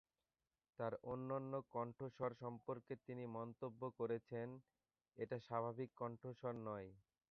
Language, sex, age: Bengali, male, 19-29